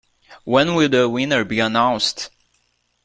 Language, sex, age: English, male, 19-29